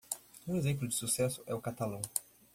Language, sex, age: Portuguese, male, 19-29